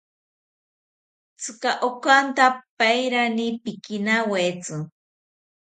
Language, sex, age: South Ucayali Ashéninka, female, 40-49